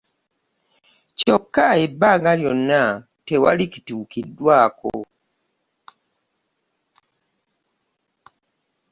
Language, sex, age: Ganda, female, 50-59